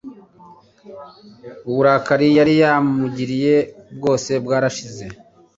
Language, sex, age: Kinyarwanda, male, 30-39